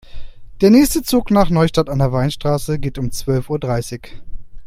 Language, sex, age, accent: German, male, 30-39, Deutschland Deutsch